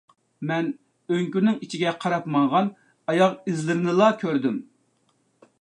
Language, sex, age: Uyghur, male, 30-39